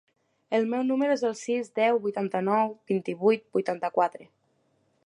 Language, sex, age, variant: Catalan, female, 19-29, Septentrional